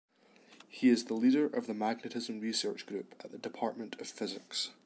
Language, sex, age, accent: English, male, 19-29, Scottish English